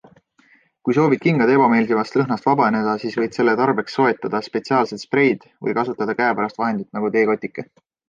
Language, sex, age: Estonian, male, 19-29